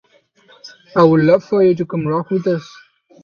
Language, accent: English, India and South Asia (India, Pakistan, Sri Lanka)